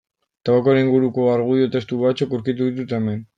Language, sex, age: Basque, male, 19-29